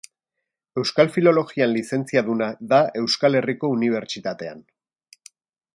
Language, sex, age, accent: Basque, male, 50-59, Erdialdekoa edo Nafarra (Gipuzkoa, Nafarroa)